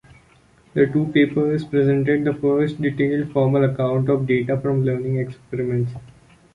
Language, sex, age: English, male, under 19